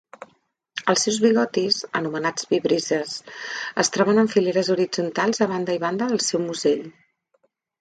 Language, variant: Catalan, Central